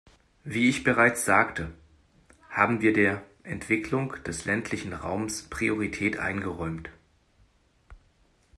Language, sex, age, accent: German, male, 40-49, Deutschland Deutsch